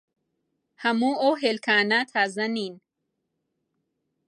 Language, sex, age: Central Kurdish, female, 30-39